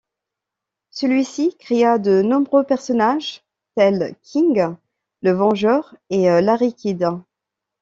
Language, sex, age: French, female, 30-39